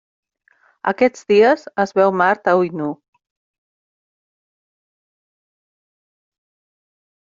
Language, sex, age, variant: Catalan, female, 40-49, Central